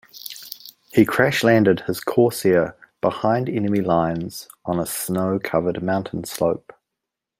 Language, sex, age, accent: English, male, 30-39, New Zealand English